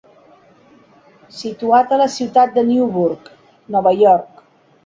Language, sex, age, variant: Catalan, female, 50-59, Central